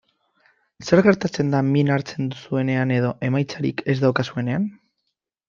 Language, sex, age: Basque, male, 19-29